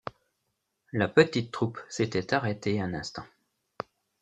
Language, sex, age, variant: French, male, 40-49, Français de métropole